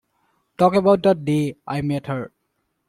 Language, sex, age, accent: English, male, 19-29, India and South Asia (India, Pakistan, Sri Lanka)